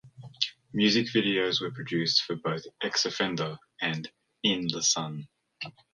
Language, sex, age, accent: English, male, 19-29, Australian English